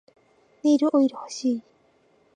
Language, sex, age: Japanese, female, 19-29